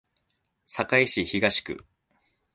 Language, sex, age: Japanese, male, 19-29